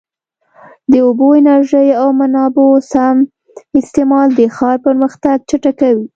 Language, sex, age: Pashto, female, 19-29